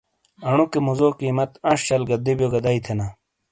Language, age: Shina, 30-39